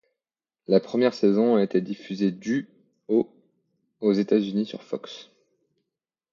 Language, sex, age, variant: French, male, 19-29, Français de métropole